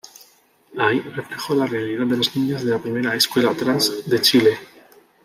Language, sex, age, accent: Spanish, male, 30-39, España: Sur peninsular (Andalucia, Extremadura, Murcia)